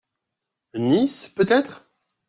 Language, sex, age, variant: French, male, 40-49, Français de métropole